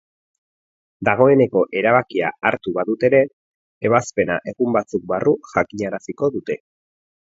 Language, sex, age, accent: Basque, male, 40-49, Erdialdekoa edo Nafarra (Gipuzkoa, Nafarroa)